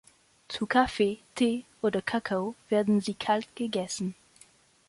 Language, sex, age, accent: German, female, 19-29, Deutschland Deutsch